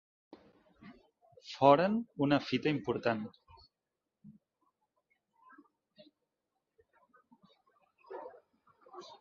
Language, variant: Catalan, Central